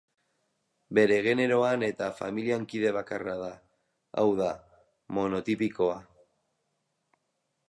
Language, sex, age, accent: Basque, male, 30-39, Mendebalekoa (Araba, Bizkaia, Gipuzkoako mendebaleko herri batzuk)